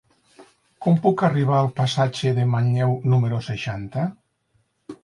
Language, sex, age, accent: Catalan, male, 50-59, Lleidatà